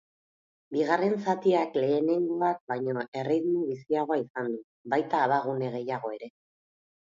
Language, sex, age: Basque, female, 40-49